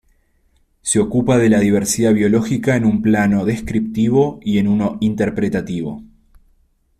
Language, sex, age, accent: Spanish, male, 30-39, Rioplatense: Argentina, Uruguay, este de Bolivia, Paraguay